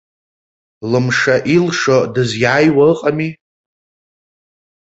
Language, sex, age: Abkhazian, male, 30-39